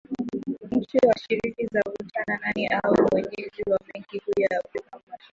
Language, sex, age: Swahili, female, under 19